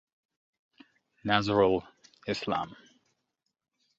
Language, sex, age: English, male, 30-39